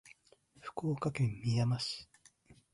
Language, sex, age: Japanese, male, 19-29